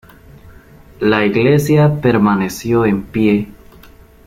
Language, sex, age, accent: Spanish, male, 19-29, América central